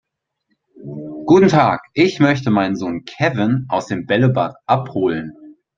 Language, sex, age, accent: German, male, 19-29, Deutschland Deutsch